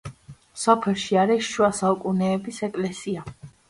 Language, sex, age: Georgian, female, under 19